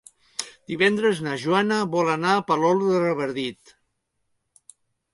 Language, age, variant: Catalan, 60-69, Central